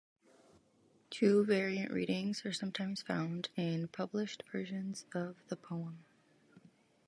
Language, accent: English, United States English